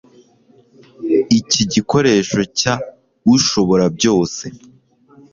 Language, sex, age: Kinyarwanda, male, 19-29